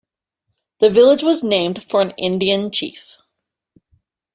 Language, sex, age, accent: English, female, 19-29, Canadian English